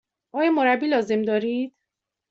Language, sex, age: Persian, female, 40-49